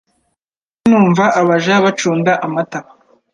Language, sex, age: Kinyarwanda, male, 19-29